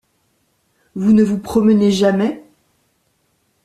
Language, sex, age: French, female, 40-49